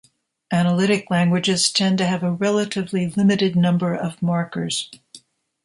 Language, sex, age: English, female, 60-69